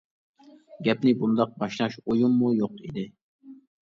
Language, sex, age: Uyghur, male, 19-29